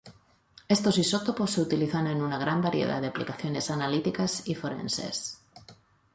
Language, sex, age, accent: Spanish, female, 40-49, España: Norte peninsular (Asturias, Castilla y León, Cantabria, País Vasco, Navarra, Aragón, La Rioja, Guadalajara, Cuenca)